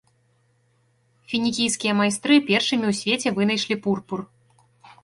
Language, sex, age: Belarusian, female, 19-29